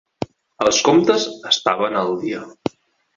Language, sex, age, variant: Catalan, male, 19-29, Nord-Occidental